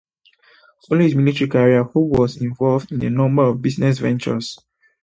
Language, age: English, 19-29